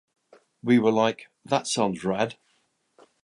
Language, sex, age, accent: English, male, 60-69, England English